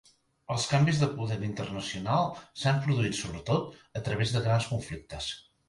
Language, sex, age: Catalan, male, 40-49